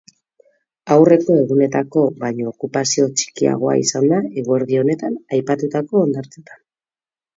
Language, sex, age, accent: Basque, female, 30-39, Mendebalekoa (Araba, Bizkaia, Gipuzkoako mendebaleko herri batzuk)